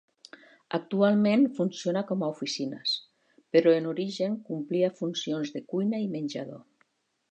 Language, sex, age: Catalan, female, 60-69